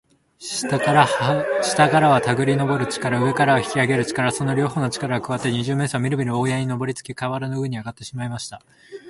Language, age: Japanese, 19-29